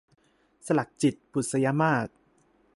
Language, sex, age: Thai, male, 19-29